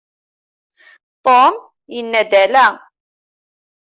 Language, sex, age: Kabyle, female, 19-29